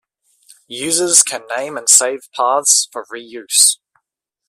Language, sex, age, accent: English, male, 19-29, Australian English